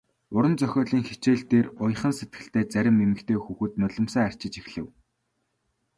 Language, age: Mongolian, 19-29